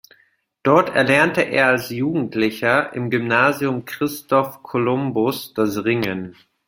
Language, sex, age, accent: German, male, 19-29, Deutschland Deutsch